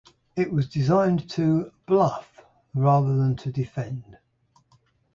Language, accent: English, England English